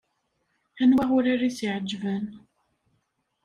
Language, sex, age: Kabyle, female, 30-39